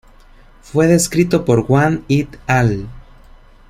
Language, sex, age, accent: Spanish, male, 19-29, América central